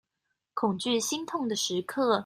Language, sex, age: Chinese, female, 19-29